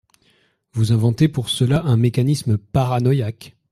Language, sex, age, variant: French, male, 30-39, Français de métropole